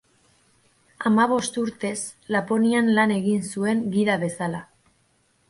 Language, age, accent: Basque, 19-29, Mendebalekoa (Araba, Bizkaia, Gipuzkoako mendebaleko herri batzuk)